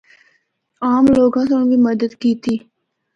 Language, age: Northern Hindko, 19-29